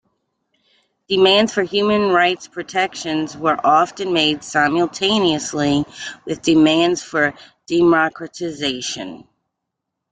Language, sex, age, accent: English, female, 40-49, United States English